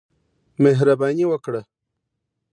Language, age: Pashto, 19-29